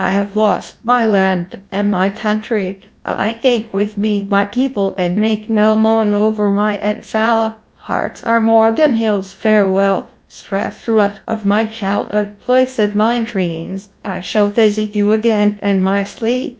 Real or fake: fake